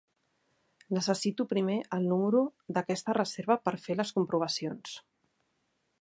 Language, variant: Catalan, Central